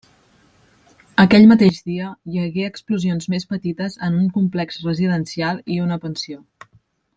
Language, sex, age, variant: Catalan, female, 19-29, Central